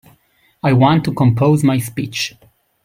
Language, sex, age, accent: English, male, 30-39, United States English